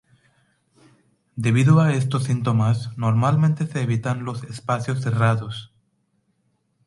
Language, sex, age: Spanish, female, 19-29